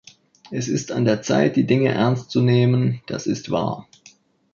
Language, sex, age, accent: German, male, 19-29, Deutschland Deutsch